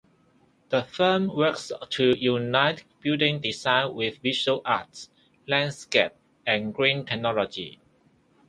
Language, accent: English, Hong Kong English